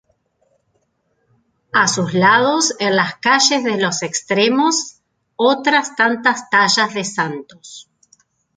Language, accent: Spanish, Rioplatense: Argentina, Uruguay, este de Bolivia, Paraguay